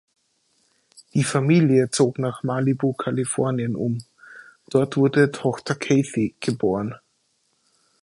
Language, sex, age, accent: German, male, 30-39, Österreichisches Deutsch